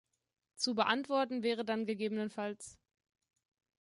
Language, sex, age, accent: German, female, 19-29, Deutschland Deutsch